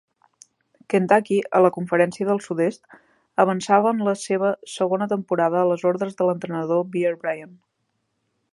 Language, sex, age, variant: Catalan, female, 30-39, Central